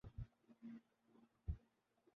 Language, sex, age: Urdu, female, 19-29